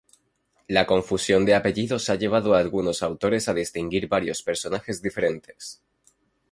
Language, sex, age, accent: Spanish, male, 19-29, España: Centro-Sur peninsular (Madrid, Toledo, Castilla-La Mancha)